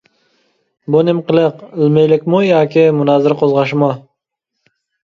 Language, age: Uyghur, 19-29